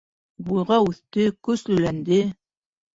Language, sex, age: Bashkir, female, 60-69